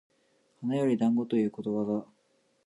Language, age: Japanese, 40-49